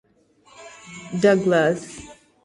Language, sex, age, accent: English, female, 19-29, England English